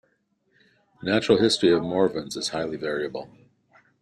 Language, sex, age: English, male, 50-59